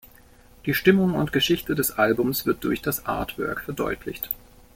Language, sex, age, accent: German, male, 19-29, Deutschland Deutsch